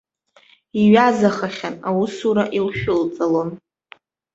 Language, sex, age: Abkhazian, female, 19-29